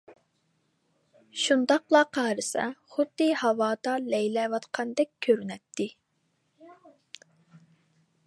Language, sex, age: Uyghur, female, under 19